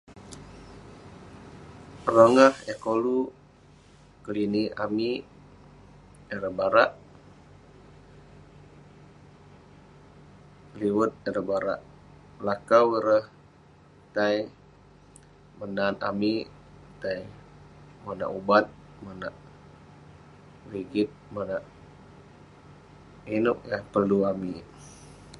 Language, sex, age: Western Penan, male, 19-29